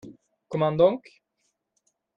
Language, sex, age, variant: French, male, 40-49, Français de métropole